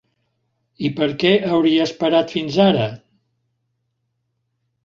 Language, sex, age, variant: Catalan, male, 70-79, Central